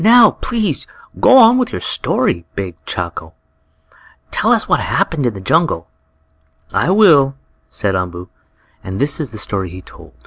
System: none